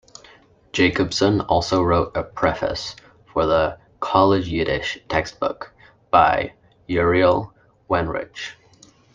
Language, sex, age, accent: English, male, 19-29, Canadian English